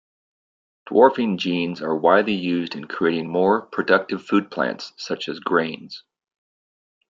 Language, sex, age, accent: English, male, 50-59, United States English